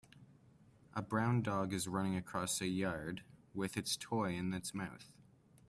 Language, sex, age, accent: English, male, 19-29, Canadian English